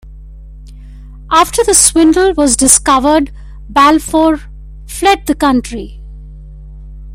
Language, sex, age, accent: English, female, 50-59, India and South Asia (India, Pakistan, Sri Lanka)